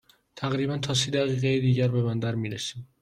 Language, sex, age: Persian, male, 19-29